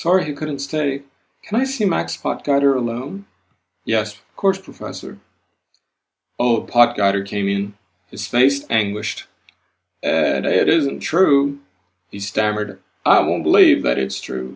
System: none